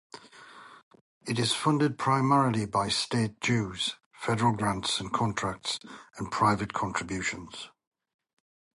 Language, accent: English, England English